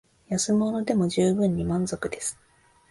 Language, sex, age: Japanese, female, 19-29